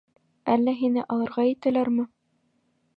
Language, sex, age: Bashkir, female, 19-29